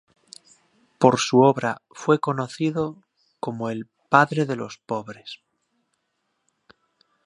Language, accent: Spanish, España: Norte peninsular (Asturias, Castilla y León, Cantabria, País Vasco, Navarra, Aragón, La Rioja, Guadalajara, Cuenca)